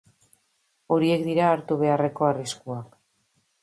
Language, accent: Basque, Erdialdekoa edo Nafarra (Gipuzkoa, Nafarroa)